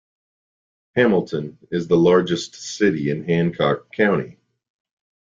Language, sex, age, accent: English, male, 40-49, United States English